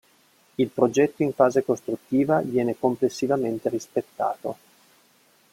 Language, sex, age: Italian, male, 50-59